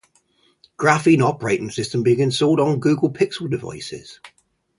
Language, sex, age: English, male, 50-59